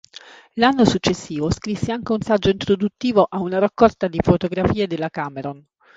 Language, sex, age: Italian, female, 40-49